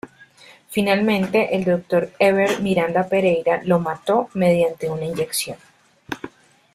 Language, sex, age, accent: Spanish, female, 30-39, Caribe: Cuba, Venezuela, Puerto Rico, República Dominicana, Panamá, Colombia caribeña, México caribeño, Costa del golfo de México